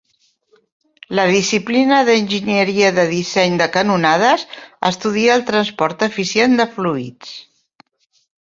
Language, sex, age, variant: Catalan, female, 60-69, Central